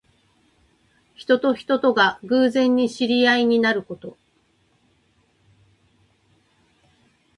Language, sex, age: Japanese, female, 50-59